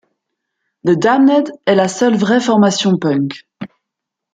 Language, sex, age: French, female, 40-49